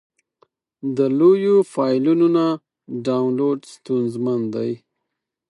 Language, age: Pashto, 30-39